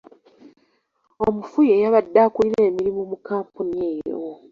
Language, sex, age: Ganda, female, 19-29